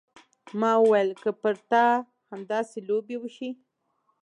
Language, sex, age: Pashto, female, 19-29